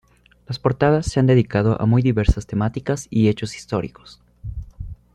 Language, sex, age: Spanish, male, under 19